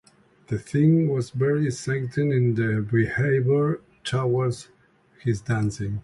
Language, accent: English, Hong Kong English